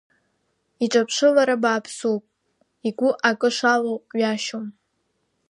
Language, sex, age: Abkhazian, female, under 19